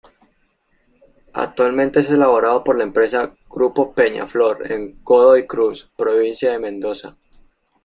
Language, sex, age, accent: Spanish, male, under 19, Andino-Pacífico: Colombia, Perú, Ecuador, oeste de Bolivia y Venezuela andina